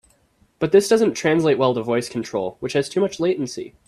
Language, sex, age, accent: English, female, under 19, United States English